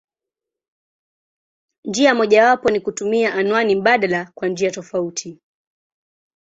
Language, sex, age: Swahili, female, 19-29